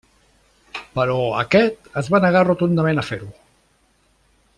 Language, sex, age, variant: Catalan, male, 60-69, Central